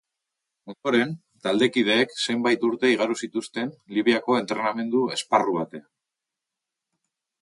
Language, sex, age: Basque, male, 40-49